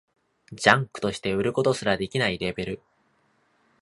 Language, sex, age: Japanese, male, 19-29